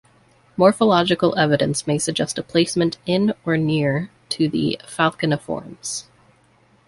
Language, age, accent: English, 19-29, United States English